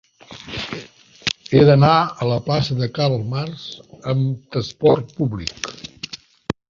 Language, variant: Catalan, Central